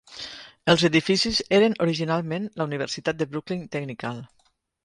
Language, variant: Catalan, Nord-Occidental